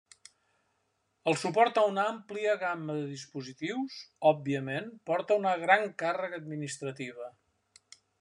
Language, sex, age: Catalan, male, 70-79